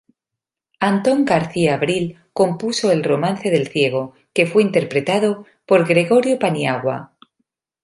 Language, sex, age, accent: Spanish, female, 40-49, España: Norte peninsular (Asturias, Castilla y León, Cantabria, País Vasco, Navarra, Aragón, La Rioja, Guadalajara, Cuenca)